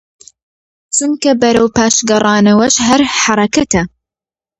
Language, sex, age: Central Kurdish, female, under 19